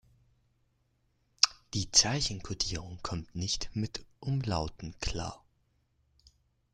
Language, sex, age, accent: German, male, under 19, Schweizerdeutsch